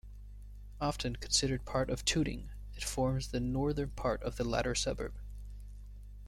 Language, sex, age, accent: English, male, 19-29, United States English